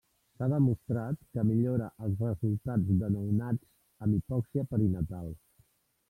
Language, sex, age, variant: Catalan, male, 50-59, Central